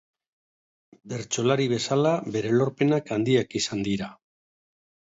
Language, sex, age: Basque, male, 60-69